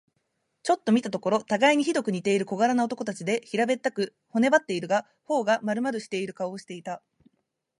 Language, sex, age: Japanese, female, 19-29